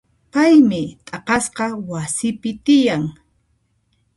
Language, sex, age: Puno Quechua, female, 30-39